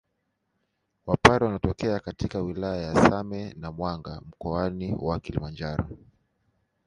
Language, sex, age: Swahili, male, 30-39